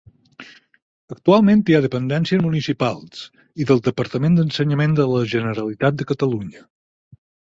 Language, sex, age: Catalan, male, 50-59